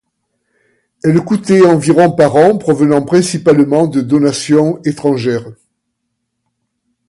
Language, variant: French, Français de métropole